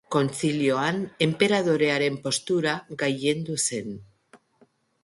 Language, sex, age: Basque, female, 50-59